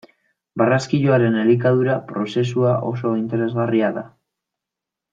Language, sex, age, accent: Basque, male, 19-29, Mendebalekoa (Araba, Bizkaia, Gipuzkoako mendebaleko herri batzuk)